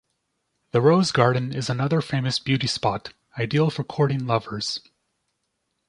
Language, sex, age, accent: English, male, 30-39, United States English